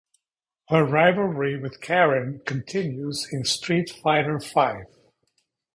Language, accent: English, United States English